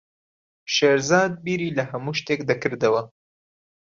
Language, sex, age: Central Kurdish, male, 19-29